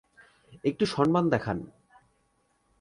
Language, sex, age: Bengali, male, 19-29